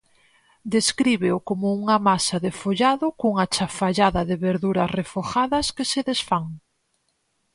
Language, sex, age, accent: Galician, female, 30-39, Atlántico (seseo e gheada)